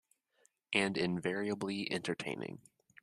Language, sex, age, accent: English, male, 19-29, United States English